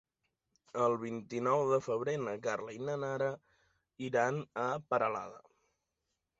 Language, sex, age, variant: Catalan, male, 19-29, Nord-Occidental